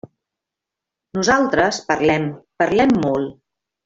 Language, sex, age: Catalan, female, 50-59